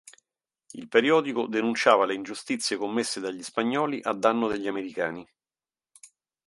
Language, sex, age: Italian, male, 50-59